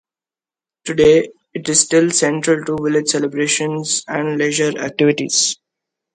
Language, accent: English, India and South Asia (India, Pakistan, Sri Lanka)